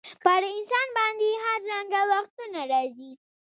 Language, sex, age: Pashto, female, under 19